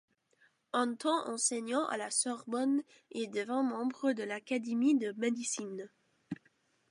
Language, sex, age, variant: French, female, under 19, Français de métropole